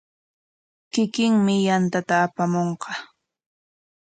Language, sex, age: Corongo Ancash Quechua, female, 30-39